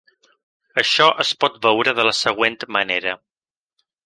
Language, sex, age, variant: Catalan, male, 30-39, Balear